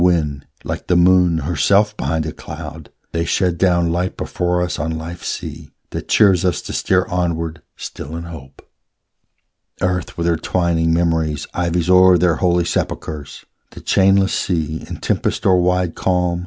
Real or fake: real